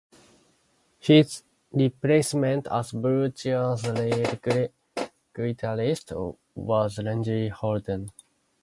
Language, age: English, 19-29